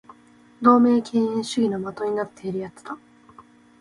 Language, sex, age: Japanese, female, 19-29